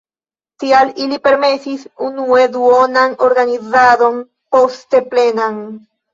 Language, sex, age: Esperanto, female, 19-29